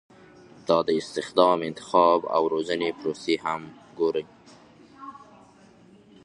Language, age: Pashto, 30-39